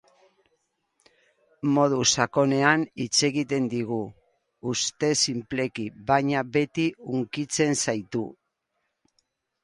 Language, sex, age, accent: Basque, female, 60-69, Erdialdekoa edo Nafarra (Gipuzkoa, Nafarroa)